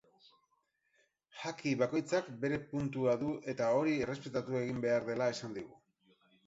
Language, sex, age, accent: Basque, male, 50-59, Erdialdekoa edo Nafarra (Gipuzkoa, Nafarroa)